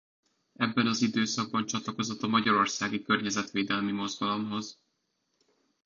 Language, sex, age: Hungarian, male, 19-29